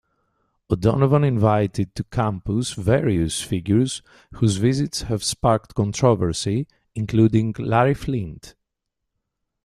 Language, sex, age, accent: English, male, 40-49, Canadian English